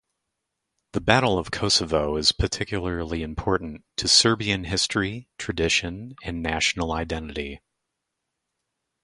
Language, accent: English, United States English